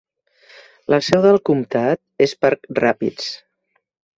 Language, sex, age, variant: Catalan, female, 50-59, Central